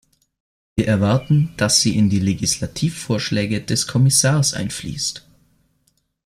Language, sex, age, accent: German, male, 19-29, Österreichisches Deutsch